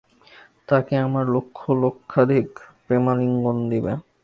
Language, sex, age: Bengali, male, 19-29